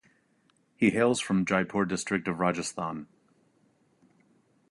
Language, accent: English, United States English